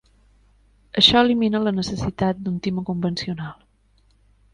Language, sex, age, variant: Catalan, female, 19-29, Septentrional